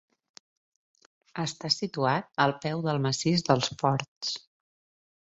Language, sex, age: Catalan, female, 30-39